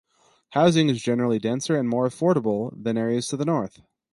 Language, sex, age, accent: English, male, 30-39, United States English